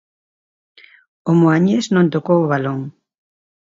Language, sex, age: Galician, female, 60-69